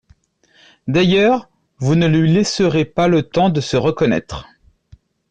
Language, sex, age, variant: French, male, 30-39, Français de métropole